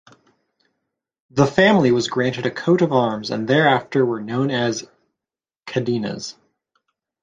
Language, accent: English, United States English